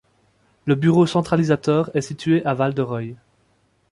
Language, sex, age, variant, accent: French, male, 19-29, Français d'Europe, Français de Belgique